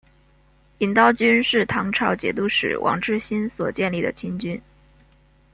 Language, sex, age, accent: Chinese, female, 19-29, 出生地：江西省